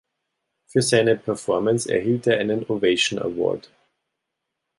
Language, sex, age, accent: German, male, 30-39, Österreichisches Deutsch